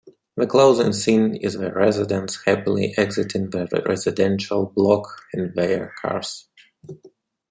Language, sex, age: English, male, 30-39